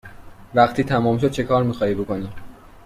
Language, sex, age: Persian, male, 19-29